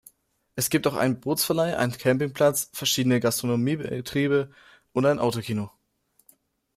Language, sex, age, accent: German, male, under 19, Deutschland Deutsch